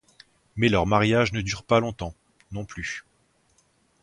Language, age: French, 30-39